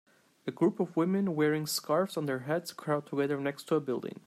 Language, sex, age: English, male, 30-39